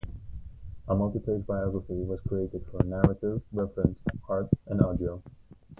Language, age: English, 19-29